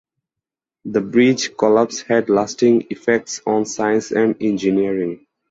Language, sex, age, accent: English, male, 19-29, United States English